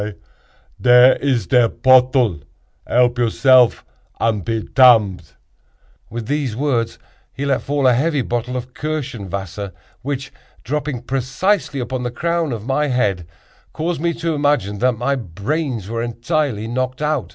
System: none